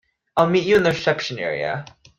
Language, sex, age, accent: English, male, under 19, United States English